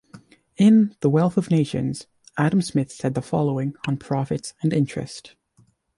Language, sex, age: English, male, under 19